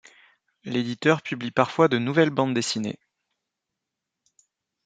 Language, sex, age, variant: French, male, 30-39, Français de métropole